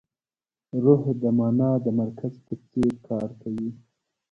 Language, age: Pashto, 30-39